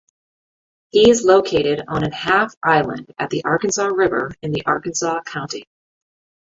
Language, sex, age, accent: English, female, 50-59, United States English